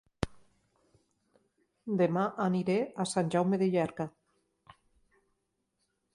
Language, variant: Catalan, Nord-Occidental